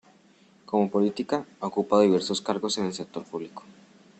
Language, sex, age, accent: Spanish, male, under 19, Andino-Pacífico: Colombia, Perú, Ecuador, oeste de Bolivia y Venezuela andina